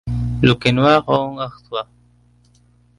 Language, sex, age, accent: Spanish, male, 19-29, Andino-Pacífico: Colombia, Perú, Ecuador, oeste de Bolivia y Venezuela andina